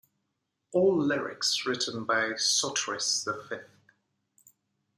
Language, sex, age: English, male, 19-29